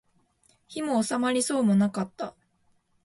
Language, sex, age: Japanese, female, 19-29